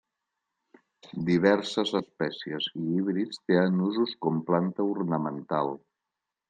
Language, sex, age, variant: Catalan, male, 60-69, Central